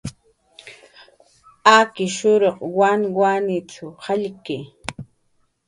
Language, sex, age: Jaqaru, female, 40-49